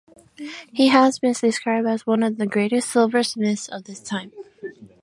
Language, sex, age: English, female, 19-29